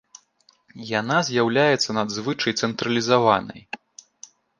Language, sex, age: Belarusian, male, 30-39